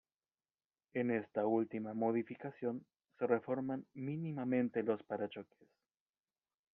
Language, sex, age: Spanish, male, 30-39